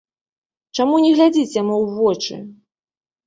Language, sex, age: Belarusian, female, 30-39